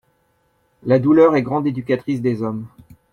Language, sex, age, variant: French, male, 40-49, Français de métropole